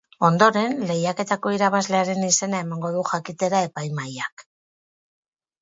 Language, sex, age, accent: Basque, female, 50-59, Mendebalekoa (Araba, Bizkaia, Gipuzkoako mendebaleko herri batzuk)